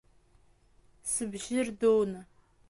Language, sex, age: Abkhazian, female, under 19